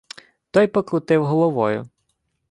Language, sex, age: Ukrainian, male, 19-29